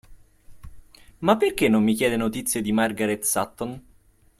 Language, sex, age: Italian, male, 19-29